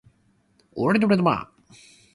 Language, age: Cantonese, 19-29